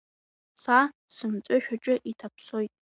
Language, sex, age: Abkhazian, female, 19-29